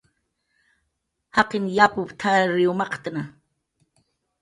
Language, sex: Jaqaru, female